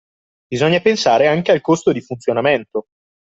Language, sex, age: Italian, male, 30-39